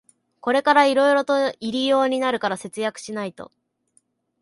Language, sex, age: Japanese, male, 19-29